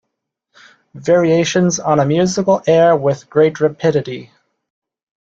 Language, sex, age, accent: English, male, 19-29, Canadian English